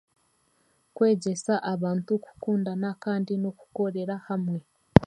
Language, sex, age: Chiga, female, 19-29